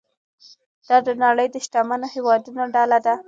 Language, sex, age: Pashto, female, 19-29